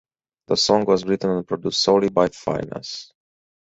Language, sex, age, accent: English, male, 40-49, United States English